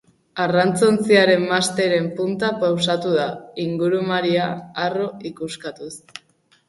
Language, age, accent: Basque, under 19, Mendebalekoa (Araba, Bizkaia, Gipuzkoako mendebaleko herri batzuk)